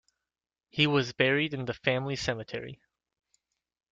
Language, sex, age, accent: English, male, 19-29, United States English